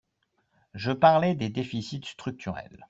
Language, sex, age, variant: French, male, 40-49, Français de métropole